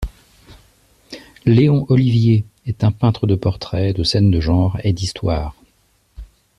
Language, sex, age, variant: French, male, 40-49, Français de métropole